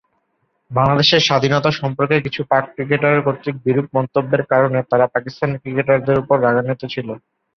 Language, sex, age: Bengali, male, 19-29